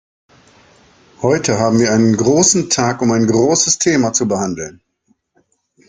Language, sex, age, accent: German, male, 50-59, Deutschland Deutsch